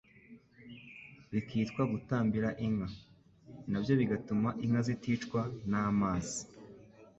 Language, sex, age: Kinyarwanda, male, 19-29